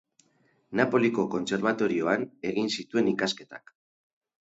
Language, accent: Basque, Mendebalekoa (Araba, Bizkaia, Gipuzkoako mendebaleko herri batzuk)